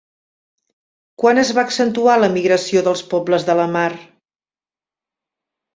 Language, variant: Catalan, Septentrional